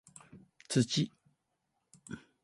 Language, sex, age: Japanese, male, 70-79